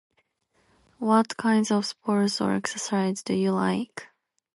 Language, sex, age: English, female, under 19